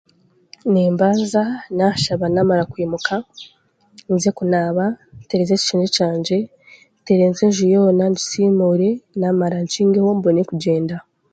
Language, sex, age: Chiga, female, 19-29